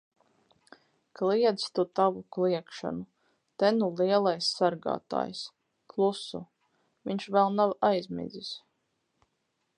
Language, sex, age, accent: Latvian, female, 30-39, bez akcenta